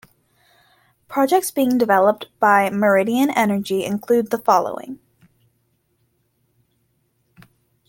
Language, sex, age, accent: English, female, under 19, United States English